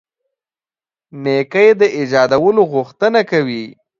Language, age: Pashto, 19-29